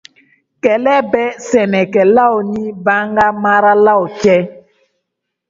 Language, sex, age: Dyula, male, 19-29